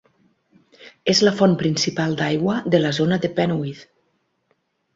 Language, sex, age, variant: Catalan, female, 50-59, Nord-Occidental